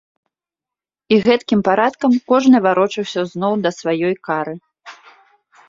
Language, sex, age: Belarusian, female, 30-39